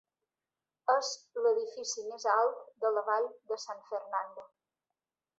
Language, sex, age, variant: Catalan, female, 40-49, Balear